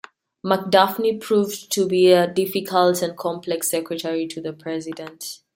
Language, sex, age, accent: English, female, 19-29, England English